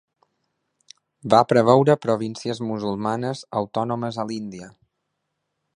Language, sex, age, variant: Catalan, male, 30-39, Balear